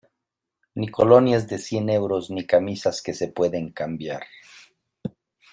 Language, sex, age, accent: Spanish, male, 50-59, México